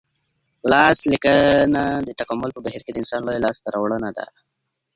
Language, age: Pashto, 19-29